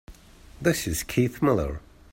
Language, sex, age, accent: English, male, 30-39, England English